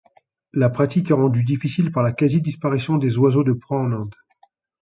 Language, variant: French, Français de métropole